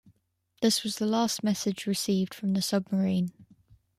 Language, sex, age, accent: English, female, 19-29, England English